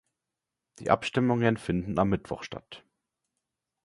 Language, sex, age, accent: German, male, 19-29, Deutschland Deutsch